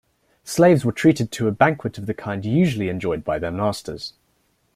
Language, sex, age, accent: English, male, 19-29, England English